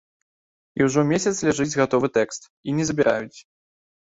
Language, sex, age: Belarusian, male, 19-29